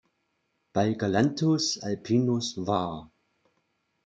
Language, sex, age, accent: German, male, 40-49, Deutschland Deutsch